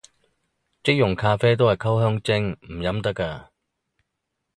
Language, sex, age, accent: Cantonese, male, 30-39, 广州音